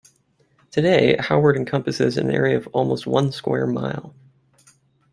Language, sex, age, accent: English, male, 19-29, United States English